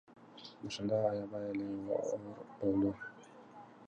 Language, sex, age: Kyrgyz, male, under 19